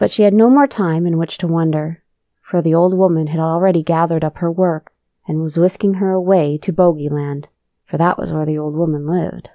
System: none